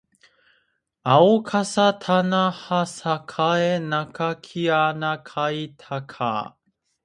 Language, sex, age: Japanese, male, under 19